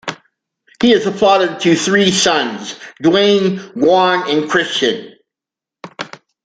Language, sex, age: English, male, 60-69